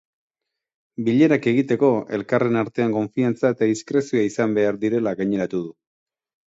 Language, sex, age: Basque, male, 30-39